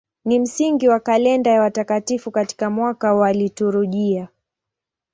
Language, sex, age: Swahili, female, 19-29